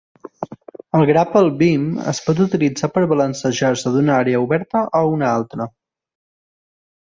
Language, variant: Catalan, Central